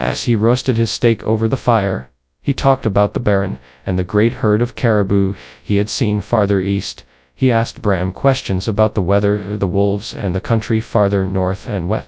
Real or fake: fake